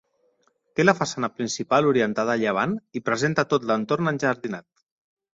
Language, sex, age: Catalan, male, 40-49